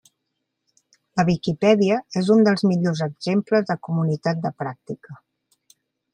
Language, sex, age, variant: Catalan, female, 50-59, Central